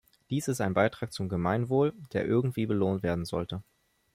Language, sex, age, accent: German, male, 19-29, Deutschland Deutsch